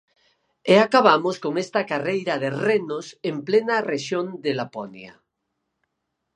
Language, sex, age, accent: Galician, male, 50-59, Oriental (común en zona oriental)